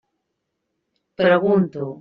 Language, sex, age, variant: Catalan, female, 30-39, Central